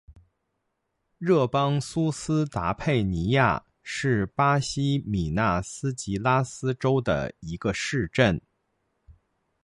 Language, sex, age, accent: Chinese, male, 40-49, 出生地：北京市